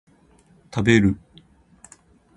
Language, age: Japanese, 50-59